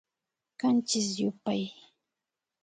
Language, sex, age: Imbabura Highland Quichua, female, 30-39